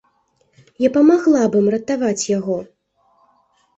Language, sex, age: Belarusian, female, 19-29